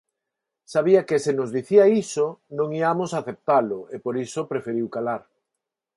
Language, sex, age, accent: Galician, male, 50-59, Neofalante